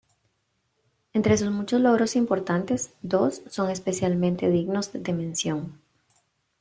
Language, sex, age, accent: Spanish, female, 30-39, América central